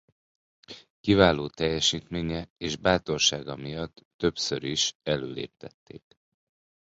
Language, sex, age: Hungarian, male, 40-49